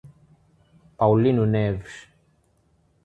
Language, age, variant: Portuguese, 40-49, Portuguese (Portugal)